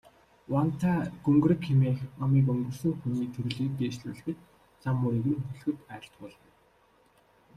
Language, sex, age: Mongolian, male, 19-29